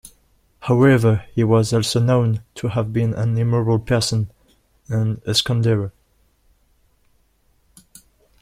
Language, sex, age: English, male, 19-29